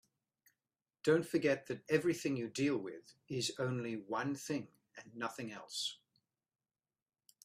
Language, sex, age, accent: English, male, 50-59, Australian English